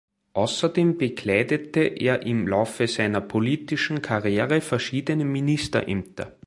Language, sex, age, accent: German, male, 40-49, Österreichisches Deutsch